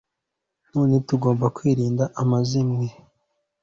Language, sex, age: Kinyarwanda, male, 19-29